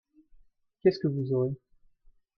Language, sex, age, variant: French, male, 19-29, Français de métropole